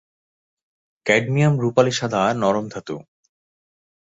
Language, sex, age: Bengali, male, 19-29